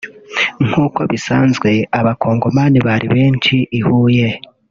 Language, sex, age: Kinyarwanda, male, 19-29